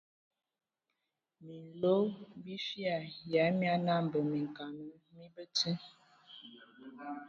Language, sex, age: Ewondo, female, 19-29